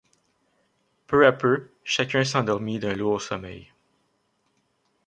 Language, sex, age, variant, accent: French, male, 30-39, Français d'Amérique du Nord, Français du Canada